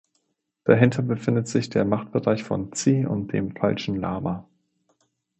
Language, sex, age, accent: German, male, 30-39, Deutschland Deutsch